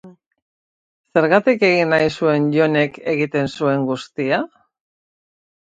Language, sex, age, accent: Basque, female, 40-49, Mendebalekoa (Araba, Bizkaia, Gipuzkoako mendebaleko herri batzuk)